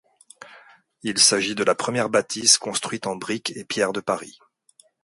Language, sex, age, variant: French, male, 30-39, Français de métropole